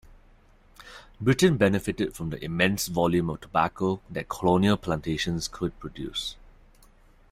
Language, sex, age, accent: English, male, 30-39, Singaporean English